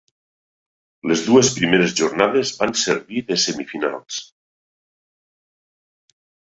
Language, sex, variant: Catalan, male, Nord-Occidental